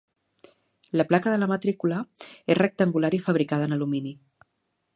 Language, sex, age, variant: Catalan, female, 40-49, Central